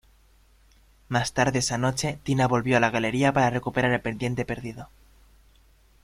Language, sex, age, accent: Spanish, male, 19-29, España: Centro-Sur peninsular (Madrid, Toledo, Castilla-La Mancha)